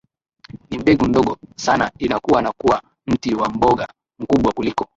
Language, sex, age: Swahili, male, 19-29